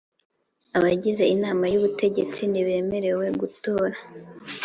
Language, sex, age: Kinyarwanda, female, 19-29